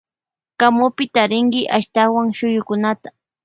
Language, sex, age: Loja Highland Quichua, female, 19-29